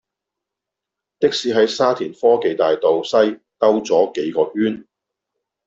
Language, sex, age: Cantonese, male, 50-59